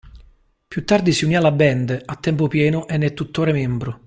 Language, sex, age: Italian, male, 30-39